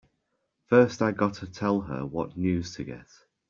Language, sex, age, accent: English, male, 30-39, England English